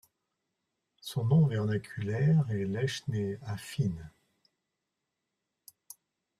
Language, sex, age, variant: French, male, 60-69, Français de métropole